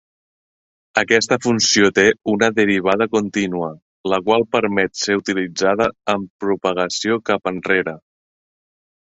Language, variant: Catalan, Central